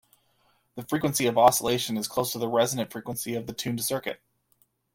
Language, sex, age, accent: English, male, 30-39, Canadian English